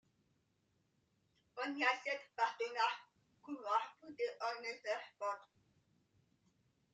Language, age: French, 30-39